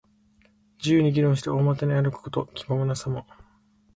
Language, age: Japanese, 19-29